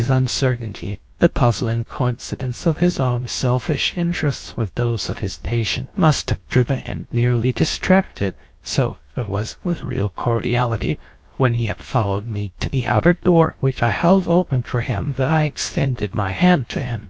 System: TTS, GlowTTS